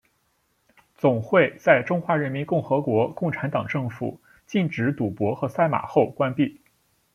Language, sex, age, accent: Chinese, male, 19-29, 出生地：山东省